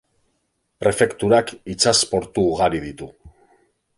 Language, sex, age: Basque, male, 40-49